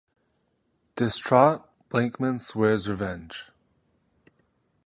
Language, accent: English, United States English